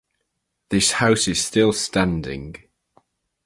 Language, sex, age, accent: English, male, under 19, England English